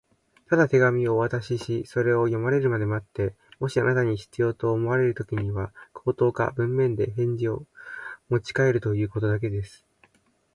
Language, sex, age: Japanese, male, 19-29